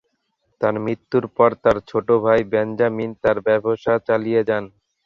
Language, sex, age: Bengali, male, 19-29